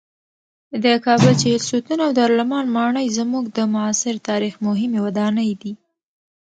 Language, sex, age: Pashto, female, under 19